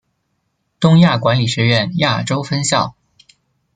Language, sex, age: Chinese, male, 30-39